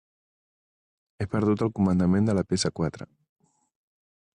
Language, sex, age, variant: Catalan, male, 30-39, Central